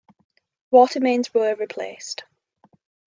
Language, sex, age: English, female, 19-29